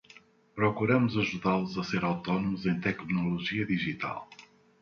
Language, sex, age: Portuguese, male, 50-59